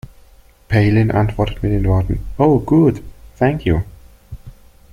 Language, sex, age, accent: German, male, 30-39, Deutschland Deutsch